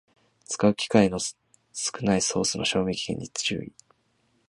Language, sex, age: Japanese, male, 19-29